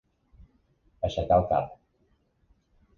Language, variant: Catalan, Central